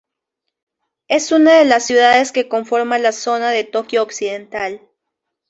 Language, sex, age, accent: Spanish, female, 19-29, Andino-Pacífico: Colombia, Perú, Ecuador, oeste de Bolivia y Venezuela andina